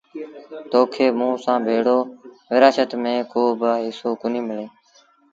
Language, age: Sindhi Bhil, under 19